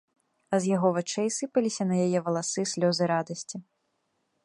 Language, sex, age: Belarusian, female, under 19